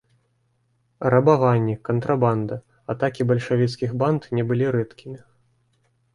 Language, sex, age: Belarusian, male, 30-39